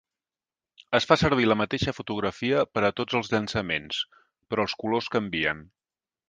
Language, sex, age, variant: Catalan, male, 50-59, Central